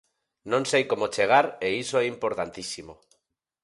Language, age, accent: Galician, 40-49, Normativo (estándar)